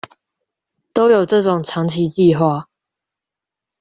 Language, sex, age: Chinese, female, under 19